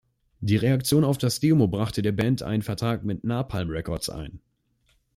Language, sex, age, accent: German, male, under 19, Deutschland Deutsch